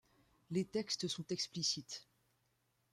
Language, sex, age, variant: French, female, 19-29, Français de métropole